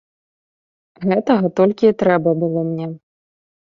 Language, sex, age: Belarusian, female, 19-29